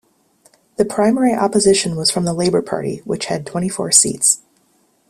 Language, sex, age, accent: English, female, 30-39, United States English